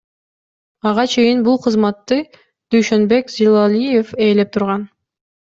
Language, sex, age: Kyrgyz, female, 19-29